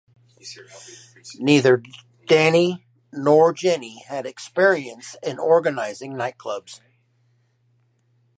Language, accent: English, United States English